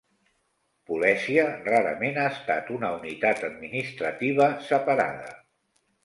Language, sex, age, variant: Catalan, male, 60-69, Central